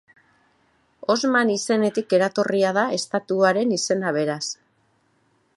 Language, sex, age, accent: Basque, female, 40-49, Mendebalekoa (Araba, Bizkaia, Gipuzkoako mendebaleko herri batzuk)